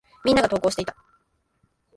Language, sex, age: Japanese, female, under 19